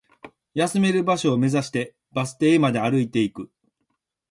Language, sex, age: Japanese, male, 50-59